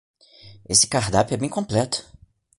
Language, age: Portuguese, under 19